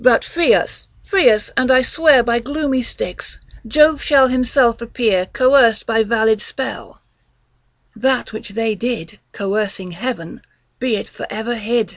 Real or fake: real